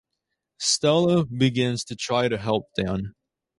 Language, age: English, under 19